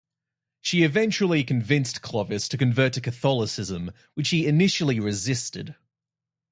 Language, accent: English, Australian English